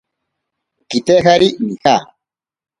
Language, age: Ashéninka Perené, 40-49